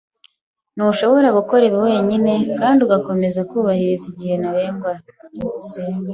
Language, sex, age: Kinyarwanda, female, 19-29